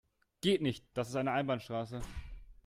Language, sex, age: German, male, 19-29